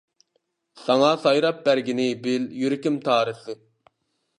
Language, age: Uyghur, 30-39